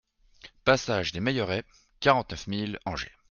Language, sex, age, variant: French, male, 19-29, Français de métropole